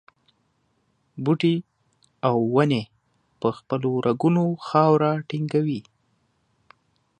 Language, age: Pashto, 19-29